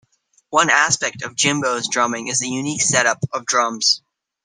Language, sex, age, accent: English, male, under 19, United States English